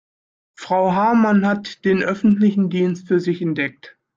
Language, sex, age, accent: German, male, 40-49, Deutschland Deutsch